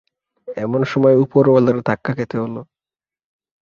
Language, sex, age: Bengali, male, 19-29